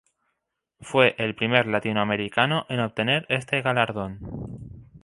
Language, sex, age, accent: Spanish, male, 19-29, España: Islas Canarias